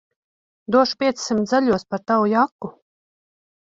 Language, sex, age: Latvian, female, 30-39